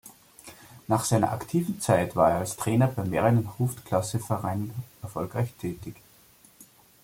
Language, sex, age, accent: German, male, 30-39, Österreichisches Deutsch